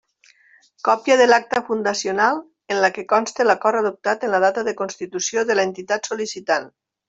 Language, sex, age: Catalan, female, 50-59